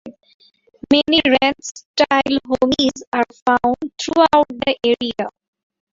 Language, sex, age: English, female, 19-29